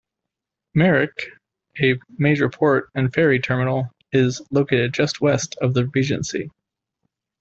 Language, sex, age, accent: English, male, 30-39, United States English